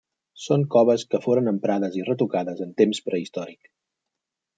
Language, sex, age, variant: Catalan, male, 30-39, Central